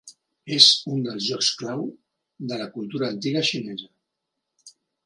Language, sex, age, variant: Catalan, male, 40-49, Central